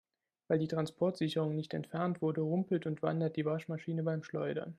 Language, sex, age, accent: German, male, 19-29, Deutschland Deutsch